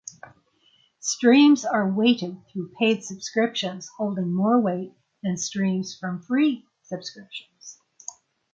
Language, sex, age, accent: English, female, 80-89, United States English